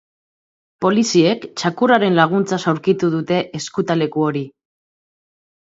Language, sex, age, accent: Basque, female, 30-39, Mendebalekoa (Araba, Bizkaia, Gipuzkoako mendebaleko herri batzuk)